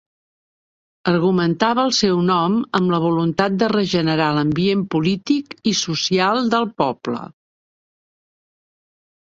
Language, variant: Catalan, Central